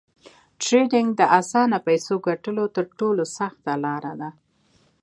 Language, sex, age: Pashto, female, under 19